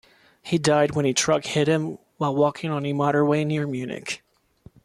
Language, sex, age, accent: English, male, 19-29, United States English